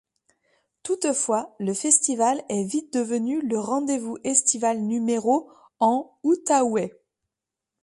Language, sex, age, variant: French, female, 30-39, Français de métropole